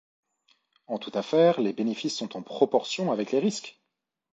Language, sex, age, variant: French, male, 30-39, Français de métropole